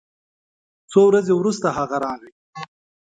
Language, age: Pashto, 19-29